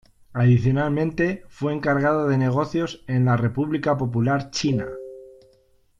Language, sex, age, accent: Spanish, male, 40-49, España: Norte peninsular (Asturias, Castilla y León, Cantabria, País Vasco, Navarra, Aragón, La Rioja, Guadalajara, Cuenca)